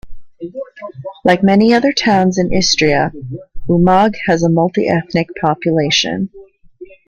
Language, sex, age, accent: English, female, 30-39, United States English